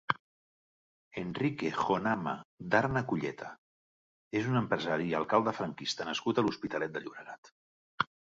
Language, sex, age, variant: Catalan, male, 50-59, Central